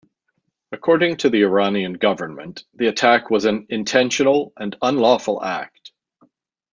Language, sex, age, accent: English, male, 50-59, United States English